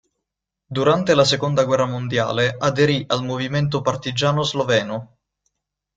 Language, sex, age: Italian, male, 19-29